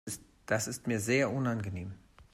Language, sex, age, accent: German, male, 40-49, Deutschland Deutsch